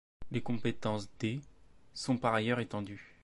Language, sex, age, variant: French, male, 19-29, Français de métropole